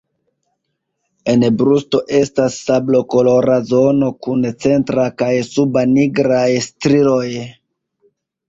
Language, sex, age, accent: Esperanto, male, 30-39, Internacia